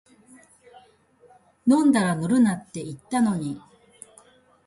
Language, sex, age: Japanese, female, 60-69